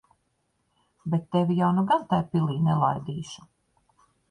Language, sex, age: Latvian, female, 50-59